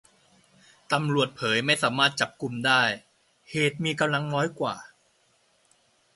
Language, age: Thai, under 19